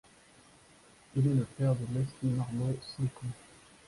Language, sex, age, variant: French, male, 19-29, Français de métropole